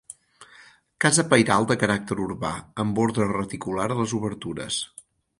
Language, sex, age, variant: Catalan, male, 40-49, Central